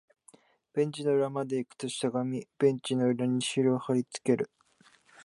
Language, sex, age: Japanese, male, under 19